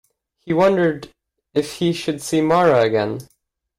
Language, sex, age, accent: English, male, 19-29, Canadian English